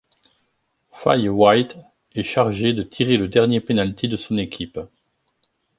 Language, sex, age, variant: French, male, 60-69, Français de métropole